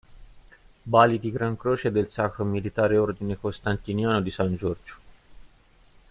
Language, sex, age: Italian, male, 40-49